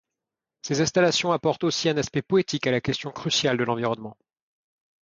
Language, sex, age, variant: French, male, 30-39, Français de métropole